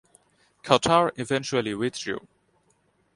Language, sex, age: English, male, 19-29